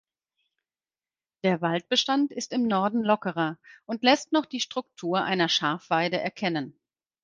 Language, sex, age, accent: German, female, 50-59, Deutschland Deutsch